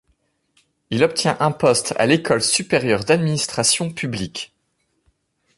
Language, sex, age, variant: French, male, 30-39, Français de métropole